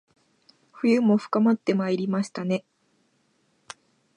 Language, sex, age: Japanese, female, 19-29